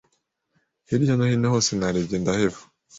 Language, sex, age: Kinyarwanda, male, 19-29